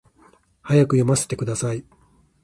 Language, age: Japanese, 50-59